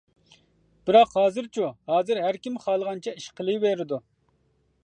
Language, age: Uyghur, 40-49